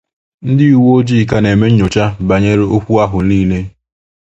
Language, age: Igbo, 19-29